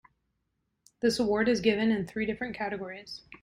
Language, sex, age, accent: English, female, 30-39, United States English